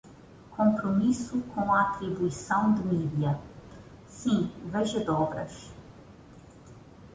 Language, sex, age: Portuguese, female, 30-39